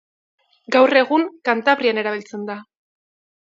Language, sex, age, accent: Basque, female, 19-29, Erdialdekoa edo Nafarra (Gipuzkoa, Nafarroa)